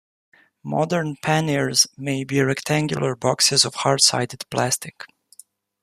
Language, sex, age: English, male, 19-29